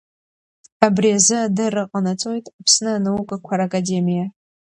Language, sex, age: Abkhazian, female, under 19